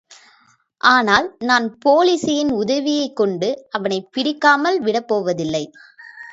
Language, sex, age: Tamil, female, 19-29